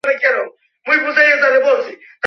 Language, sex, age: Bengali, male, 40-49